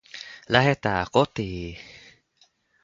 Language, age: Finnish, 19-29